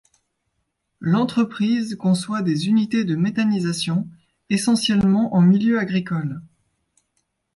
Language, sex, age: French, female, 30-39